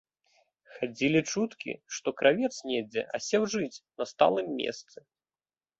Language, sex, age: Belarusian, male, 30-39